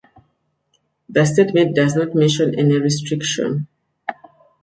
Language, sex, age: English, female, 40-49